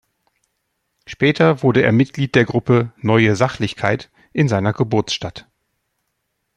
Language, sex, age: German, male, 40-49